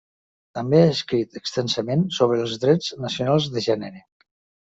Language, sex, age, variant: Catalan, male, 50-59, Nord-Occidental